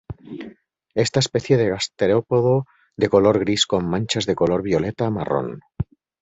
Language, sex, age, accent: Spanish, male, 40-49, España: Norte peninsular (Asturias, Castilla y León, Cantabria, País Vasco, Navarra, Aragón, La Rioja, Guadalajara, Cuenca)